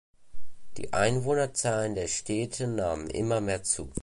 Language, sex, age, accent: German, male, under 19, Deutschland Deutsch